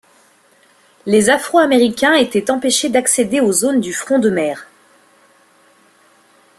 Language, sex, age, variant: French, female, 19-29, Français de métropole